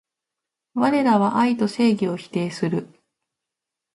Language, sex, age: Japanese, female, 30-39